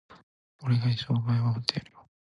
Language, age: Japanese, 19-29